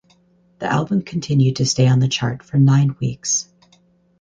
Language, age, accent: English, 40-49, United States English